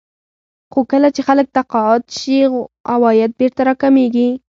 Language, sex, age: Pashto, female, under 19